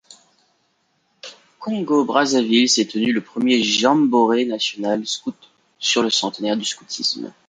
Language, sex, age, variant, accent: French, male, 19-29, Français des départements et régions d'outre-mer, Français de Guadeloupe